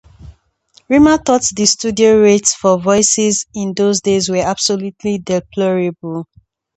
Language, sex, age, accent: English, female, 19-29, England English